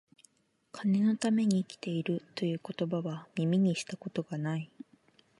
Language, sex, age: Japanese, female, 19-29